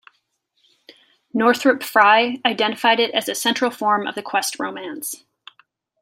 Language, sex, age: English, female, 40-49